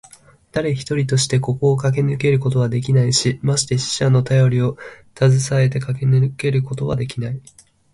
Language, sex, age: Japanese, male, under 19